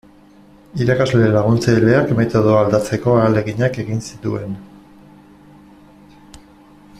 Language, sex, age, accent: Basque, male, 50-59, Erdialdekoa edo Nafarra (Gipuzkoa, Nafarroa)